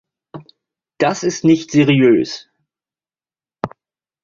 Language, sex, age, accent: German, male, 50-59, Deutschland Deutsch